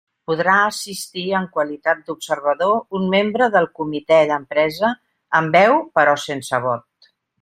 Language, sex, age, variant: Catalan, female, 60-69, Central